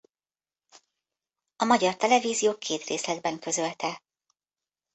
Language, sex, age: Hungarian, female, 50-59